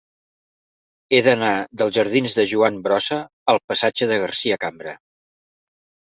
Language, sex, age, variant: Catalan, male, 40-49, Central